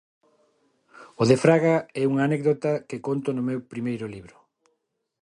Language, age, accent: Galician, 40-49, Neofalante